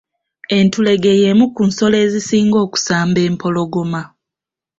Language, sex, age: Ganda, female, 19-29